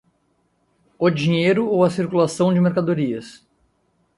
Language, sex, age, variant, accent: Portuguese, male, 30-39, Portuguese (Brasil), Gaucho